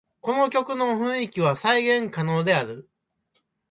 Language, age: Japanese, 70-79